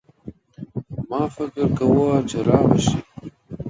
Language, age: Pashto, 19-29